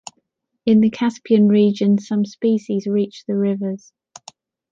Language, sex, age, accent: English, female, 30-39, England English